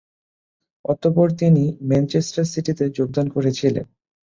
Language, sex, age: Bengali, male, 19-29